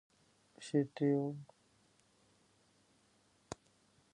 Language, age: Cantonese, under 19